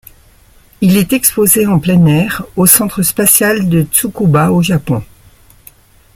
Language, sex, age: French, male, 60-69